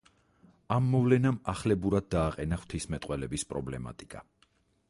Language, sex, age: Georgian, male, 40-49